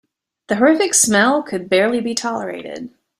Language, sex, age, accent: English, female, 50-59, United States English